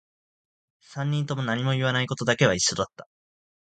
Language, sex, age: Japanese, male, 19-29